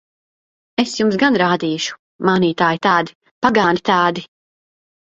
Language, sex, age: Latvian, female, 30-39